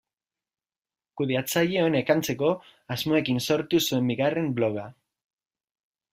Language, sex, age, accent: Basque, male, 19-29, Erdialdekoa edo Nafarra (Gipuzkoa, Nafarroa)